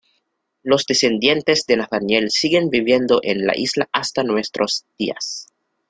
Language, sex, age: Spanish, male, 19-29